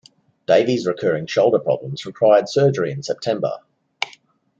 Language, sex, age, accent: English, male, 30-39, Australian English